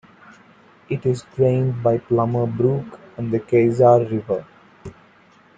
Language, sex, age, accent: English, male, 19-29, India and South Asia (India, Pakistan, Sri Lanka)